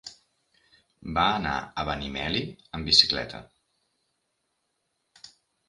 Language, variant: Catalan, Central